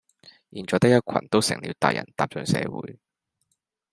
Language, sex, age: Cantonese, male, 19-29